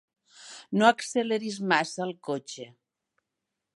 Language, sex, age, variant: Catalan, female, 60-69, Nord-Occidental